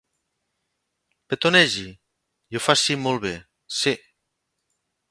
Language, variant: Catalan, Nord-Occidental